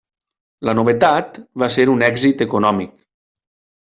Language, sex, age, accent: Catalan, male, 30-39, valencià